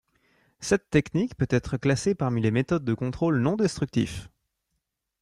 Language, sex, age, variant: French, male, 19-29, Français de métropole